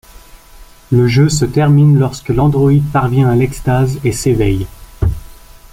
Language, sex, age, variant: French, male, 30-39, Français de métropole